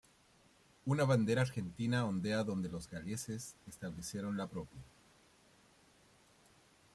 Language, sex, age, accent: Spanish, male, 40-49, Chileno: Chile, Cuyo